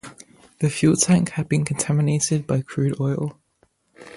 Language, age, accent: English, 19-29, England English